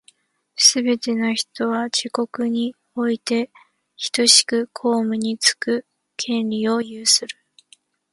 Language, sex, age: Japanese, female, 19-29